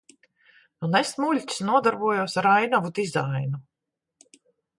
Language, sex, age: Latvian, female, 60-69